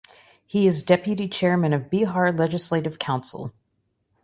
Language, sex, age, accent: English, female, 40-49, United States English